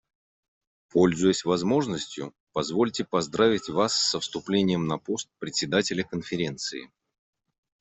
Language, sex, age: Russian, male, 40-49